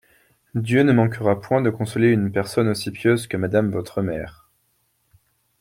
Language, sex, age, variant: French, male, 19-29, Français de métropole